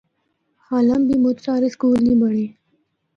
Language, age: Northern Hindko, 19-29